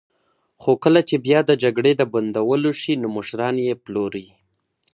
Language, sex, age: Pashto, male, under 19